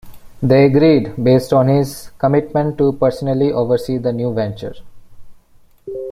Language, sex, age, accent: English, male, 19-29, India and South Asia (India, Pakistan, Sri Lanka)